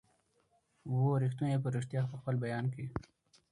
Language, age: Pashto, 19-29